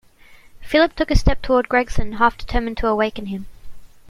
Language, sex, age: English, female, 19-29